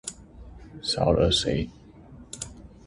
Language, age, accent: Chinese, 30-39, 出生地：臺中市